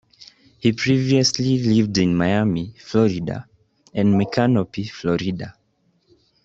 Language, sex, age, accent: English, male, 19-29, United States English